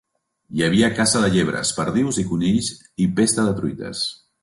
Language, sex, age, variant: Catalan, male, 40-49, Central